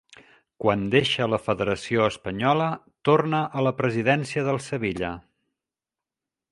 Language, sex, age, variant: Catalan, male, 50-59, Central